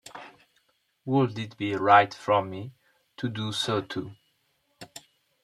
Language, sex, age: English, male, 19-29